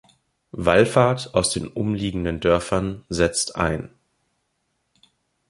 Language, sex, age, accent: German, male, 19-29, Deutschland Deutsch